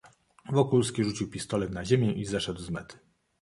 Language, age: Polish, 40-49